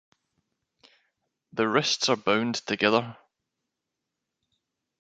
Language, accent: English, Scottish English